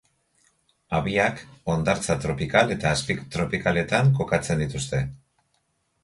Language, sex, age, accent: Basque, male, 40-49, Mendebalekoa (Araba, Bizkaia, Gipuzkoako mendebaleko herri batzuk)